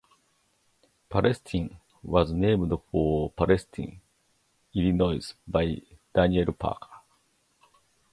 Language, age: English, 50-59